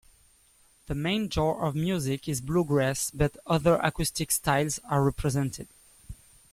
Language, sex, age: English, male, 30-39